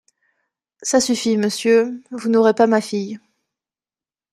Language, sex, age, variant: French, female, 30-39, Français de métropole